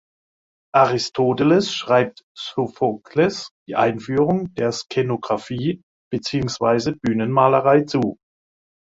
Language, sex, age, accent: German, male, 60-69, Deutschland Deutsch